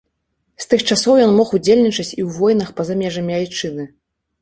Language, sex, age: Belarusian, female, 30-39